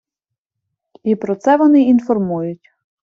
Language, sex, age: Ukrainian, female, 19-29